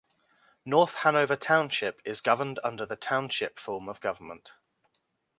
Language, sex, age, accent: English, male, 30-39, England English